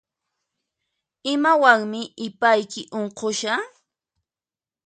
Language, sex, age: Puno Quechua, female, 30-39